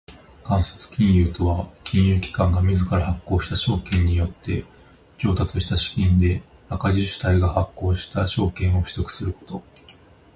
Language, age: Japanese, 30-39